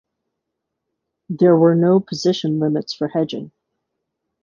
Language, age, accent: English, 40-49, United States English